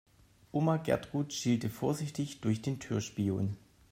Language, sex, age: German, male, 30-39